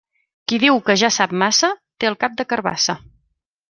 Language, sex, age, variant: Catalan, female, 30-39, Central